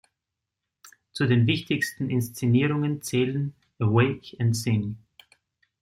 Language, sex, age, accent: German, male, 30-39, Österreichisches Deutsch